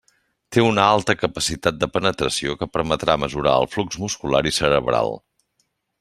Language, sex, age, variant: Catalan, male, 60-69, Central